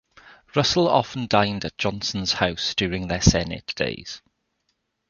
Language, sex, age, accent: English, male, 40-49, Welsh English